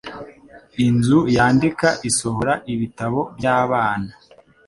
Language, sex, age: Kinyarwanda, male, 19-29